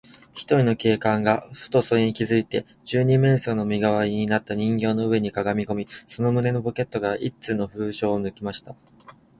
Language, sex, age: Japanese, male, 19-29